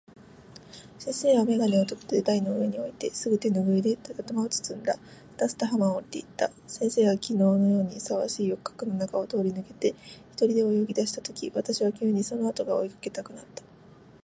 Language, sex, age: Japanese, female, under 19